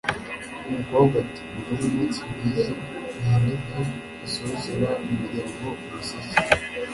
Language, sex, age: Kinyarwanda, male, under 19